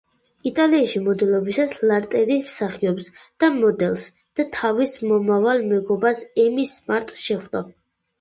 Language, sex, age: Georgian, female, 19-29